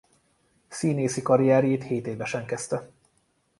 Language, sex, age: Hungarian, male, 30-39